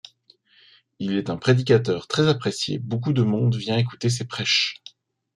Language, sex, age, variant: French, male, 30-39, Français de métropole